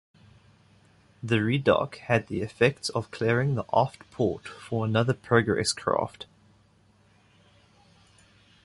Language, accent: English, Southern African (South Africa, Zimbabwe, Namibia)